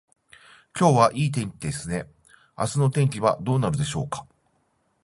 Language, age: Japanese, 50-59